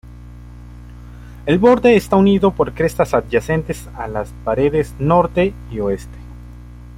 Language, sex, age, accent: Spanish, male, 19-29, Andino-Pacífico: Colombia, Perú, Ecuador, oeste de Bolivia y Venezuela andina